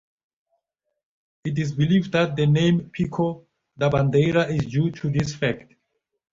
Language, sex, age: English, male, 50-59